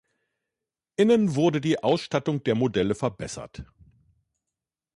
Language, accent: German, Deutschland Deutsch